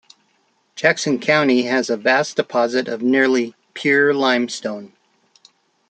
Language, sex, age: English, male, 60-69